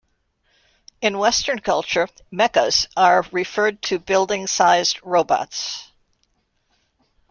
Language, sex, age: English, female, 70-79